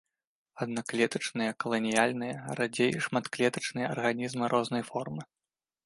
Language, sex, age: Belarusian, male, 19-29